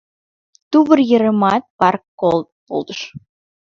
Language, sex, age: Mari, female, 19-29